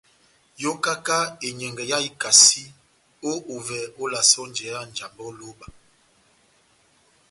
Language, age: Batanga, 50-59